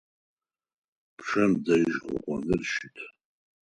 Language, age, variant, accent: Adyghe, 40-49, Адыгабзэ (Кирил, пстэумэ зэдыряе), Кıэмгуй (Çemguy)